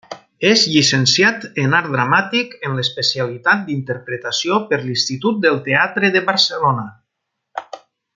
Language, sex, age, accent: Catalan, male, 40-49, valencià